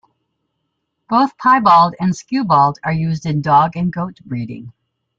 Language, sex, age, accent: English, female, 60-69, United States English